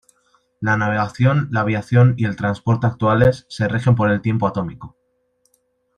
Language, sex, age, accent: Spanish, male, 19-29, España: Centro-Sur peninsular (Madrid, Toledo, Castilla-La Mancha)